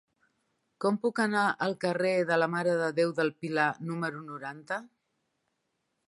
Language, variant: Catalan, Central